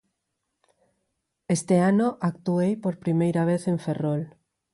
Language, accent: Galician, Normativo (estándar)